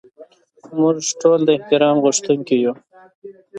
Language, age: Pashto, 19-29